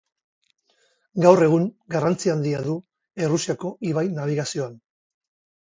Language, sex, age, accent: Basque, male, 50-59, Mendebalekoa (Araba, Bizkaia, Gipuzkoako mendebaleko herri batzuk)